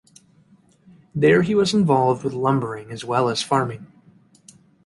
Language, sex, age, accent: English, male, 19-29, United States English